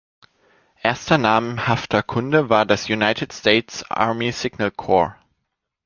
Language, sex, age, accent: German, male, 30-39, Deutschland Deutsch